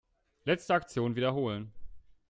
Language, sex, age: German, male, 19-29